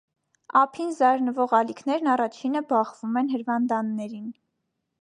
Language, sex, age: Armenian, female, 19-29